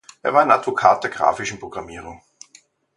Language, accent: German, Österreichisches Deutsch